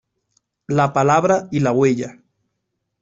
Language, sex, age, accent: Spanish, male, 30-39, Caribe: Cuba, Venezuela, Puerto Rico, República Dominicana, Panamá, Colombia caribeña, México caribeño, Costa del golfo de México